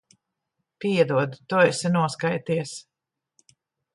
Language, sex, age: Latvian, female, 60-69